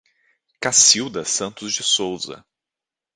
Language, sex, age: Portuguese, male, 30-39